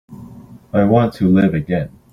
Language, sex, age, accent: English, male, 19-29, Canadian English